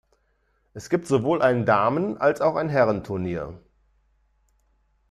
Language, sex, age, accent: German, male, 50-59, Deutschland Deutsch